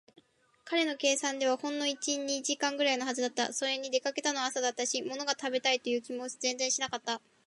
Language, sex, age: Japanese, female, 19-29